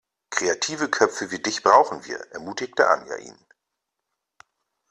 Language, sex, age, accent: German, male, 30-39, Deutschland Deutsch